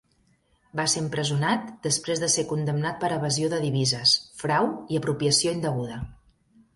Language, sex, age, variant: Catalan, female, 40-49, Central